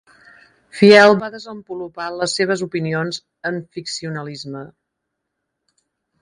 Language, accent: Catalan, Girona